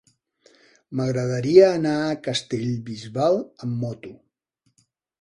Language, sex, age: Catalan, male, 50-59